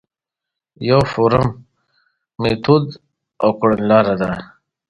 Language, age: Pashto, 30-39